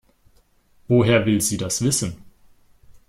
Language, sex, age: German, female, 19-29